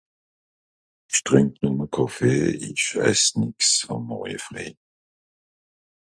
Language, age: Swiss German, 70-79